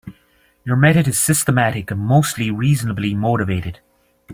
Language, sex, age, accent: English, male, 30-39, Irish English